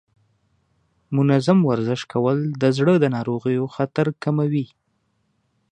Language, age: Pashto, 19-29